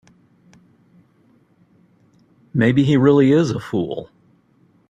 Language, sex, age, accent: English, male, 60-69, United States English